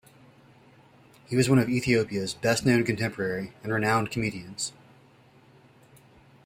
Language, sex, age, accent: English, male, 40-49, United States English